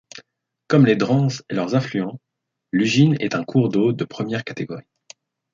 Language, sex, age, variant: French, male, 19-29, Français de métropole